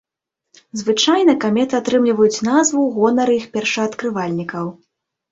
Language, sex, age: Belarusian, female, 19-29